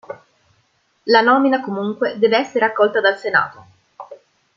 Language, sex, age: Italian, female, 19-29